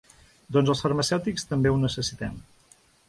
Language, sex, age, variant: Catalan, male, 50-59, Septentrional